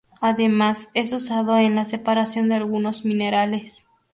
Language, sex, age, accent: Spanish, female, under 19, México